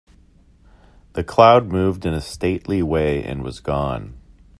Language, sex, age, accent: English, male, 40-49, United States English